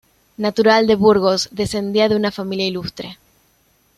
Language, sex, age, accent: Spanish, female, 19-29, Rioplatense: Argentina, Uruguay, este de Bolivia, Paraguay